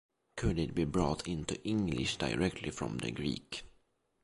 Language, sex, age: English, male, 19-29